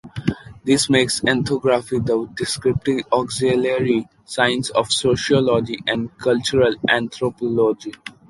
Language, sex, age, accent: English, male, 19-29, India and South Asia (India, Pakistan, Sri Lanka)